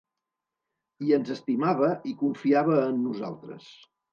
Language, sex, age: Catalan, male, 80-89